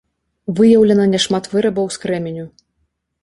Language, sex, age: Belarusian, female, 30-39